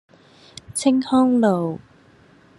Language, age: Cantonese, 19-29